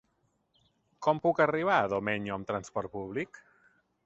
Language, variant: Catalan, Central